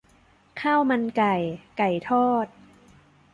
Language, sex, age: Thai, female, 19-29